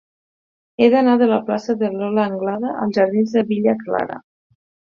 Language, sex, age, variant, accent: Catalan, female, 30-39, Nord-Occidental, Lleidatà